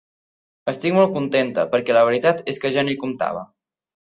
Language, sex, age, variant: Catalan, male, under 19, Central